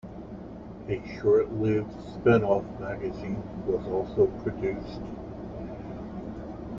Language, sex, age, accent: English, male, 50-59, United States English